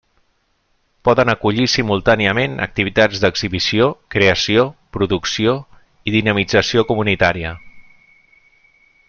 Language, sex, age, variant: Catalan, male, 40-49, Central